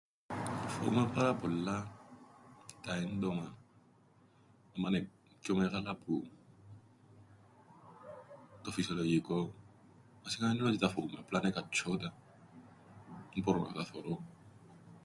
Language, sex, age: Greek, male, 19-29